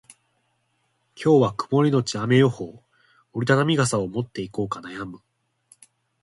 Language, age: Japanese, 19-29